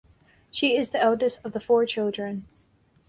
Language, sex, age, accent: English, female, 19-29, United States English